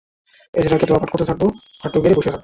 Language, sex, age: Bengali, male, 19-29